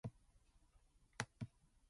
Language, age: English, 19-29